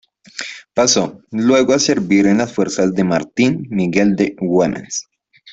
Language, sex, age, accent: Spanish, male, 19-29, Andino-Pacífico: Colombia, Perú, Ecuador, oeste de Bolivia y Venezuela andina